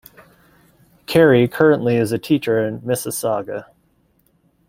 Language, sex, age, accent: English, male, 30-39, United States English